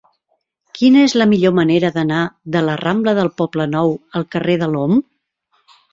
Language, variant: Catalan, Central